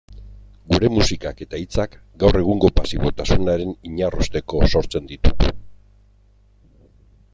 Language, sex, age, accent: Basque, male, 50-59, Erdialdekoa edo Nafarra (Gipuzkoa, Nafarroa)